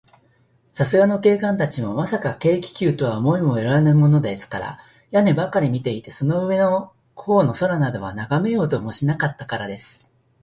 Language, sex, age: Japanese, male, 60-69